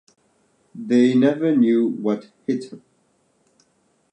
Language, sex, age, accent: English, male, 19-29, United States English